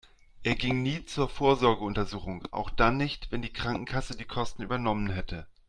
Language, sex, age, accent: German, male, 40-49, Deutschland Deutsch